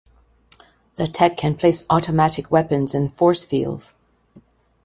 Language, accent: English, Canadian English